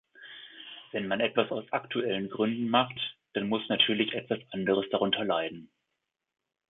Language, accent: German, Deutschland Deutsch